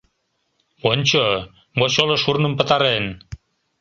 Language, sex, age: Mari, male, 50-59